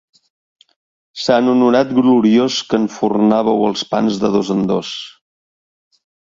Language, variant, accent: Catalan, Central, central